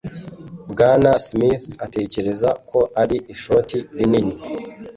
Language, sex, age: Kinyarwanda, male, 19-29